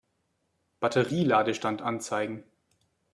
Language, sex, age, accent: German, male, 19-29, Deutschland Deutsch